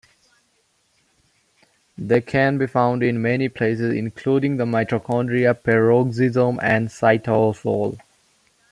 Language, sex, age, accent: English, male, under 19, India and South Asia (India, Pakistan, Sri Lanka)